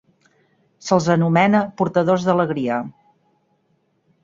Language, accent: Catalan, Garrotxi